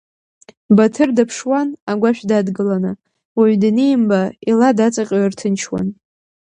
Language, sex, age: Abkhazian, female, under 19